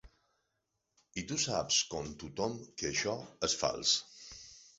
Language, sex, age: Catalan, male, 50-59